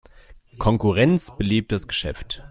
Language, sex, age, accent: German, male, 19-29, Deutschland Deutsch